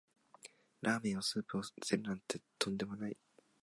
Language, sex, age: Japanese, male, 19-29